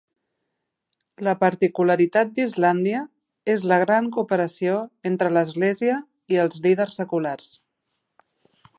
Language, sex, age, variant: Catalan, female, 30-39, Central